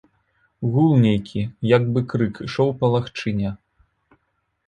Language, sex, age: Belarusian, male, 19-29